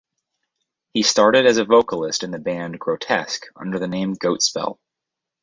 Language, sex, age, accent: English, male, 19-29, United States English